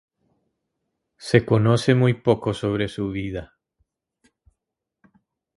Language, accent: Spanish, Caribe: Cuba, Venezuela, Puerto Rico, República Dominicana, Panamá, Colombia caribeña, México caribeño, Costa del golfo de México